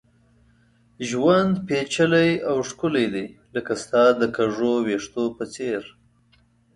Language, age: Pashto, 30-39